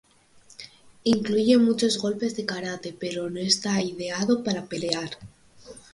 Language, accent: Spanish, España: Norte peninsular (Asturias, Castilla y León, Cantabria, País Vasco, Navarra, Aragón, La Rioja, Guadalajara, Cuenca)